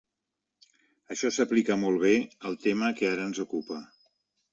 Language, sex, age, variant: Catalan, male, 50-59, Central